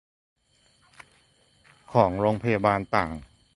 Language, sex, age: Thai, male, 40-49